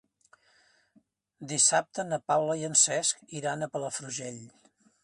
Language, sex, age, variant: Catalan, male, 60-69, Central